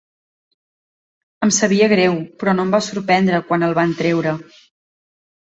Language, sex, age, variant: Catalan, female, 30-39, Central